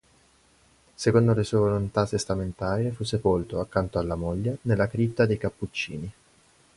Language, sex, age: Italian, male, 19-29